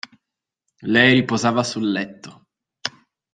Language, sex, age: Italian, male, 30-39